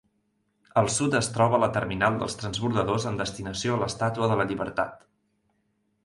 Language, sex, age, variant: Catalan, male, 19-29, Central